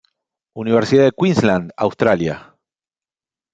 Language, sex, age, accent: Spanish, male, 40-49, Rioplatense: Argentina, Uruguay, este de Bolivia, Paraguay